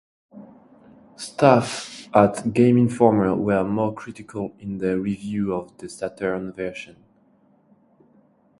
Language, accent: English, french accent